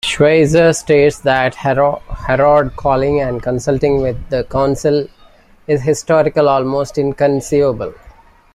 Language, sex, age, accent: English, male, 40-49, India and South Asia (India, Pakistan, Sri Lanka)